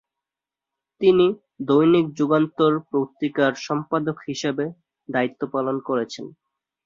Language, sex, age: Bengali, male, 19-29